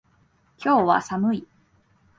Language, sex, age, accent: Japanese, female, 19-29, 標準語